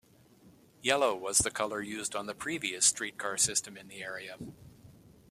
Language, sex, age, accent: English, male, 60-69, United States English